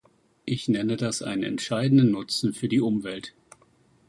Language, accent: German, Deutschland Deutsch